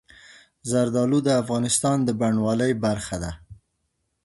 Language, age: Pashto, 30-39